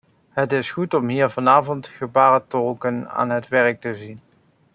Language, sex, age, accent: Dutch, male, 30-39, Nederlands Nederlands